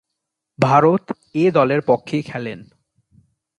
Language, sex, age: Bengali, male, 19-29